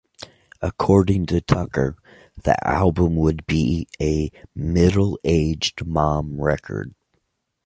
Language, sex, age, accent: English, male, 30-39, United States English